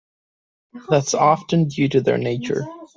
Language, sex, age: English, male, 30-39